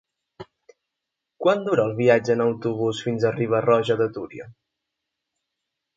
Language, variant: Catalan, Central